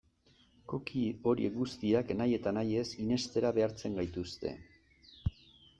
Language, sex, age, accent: Basque, male, 60-69, Erdialdekoa edo Nafarra (Gipuzkoa, Nafarroa)